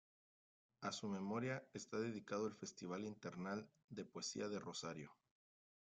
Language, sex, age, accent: Spanish, male, 30-39, México